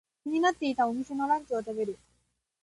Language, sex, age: Japanese, female, 19-29